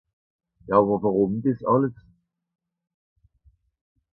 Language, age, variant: Swiss German, 60-69, Nordniederàlemmànisch (Rishoffe, Zàwere, Bùsswìller, Hawenau, Brüemt, Stroossbùri, Molse, Dàmbàch, Schlettstàtt, Pfàlzbùri usw.)